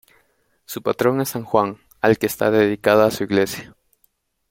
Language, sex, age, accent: Spanish, male, 19-29, Andino-Pacífico: Colombia, Perú, Ecuador, oeste de Bolivia y Venezuela andina